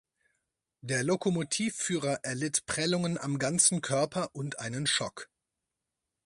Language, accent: German, Deutschland Deutsch